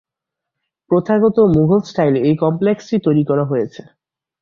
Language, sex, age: Bengali, male, 19-29